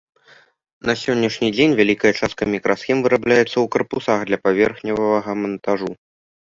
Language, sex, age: Belarusian, male, under 19